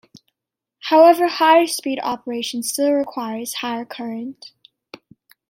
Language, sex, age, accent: English, female, under 19, United States English